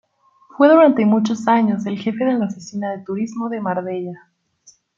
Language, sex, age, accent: Spanish, female, 19-29, México